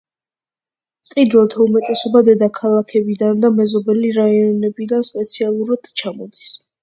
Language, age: Georgian, under 19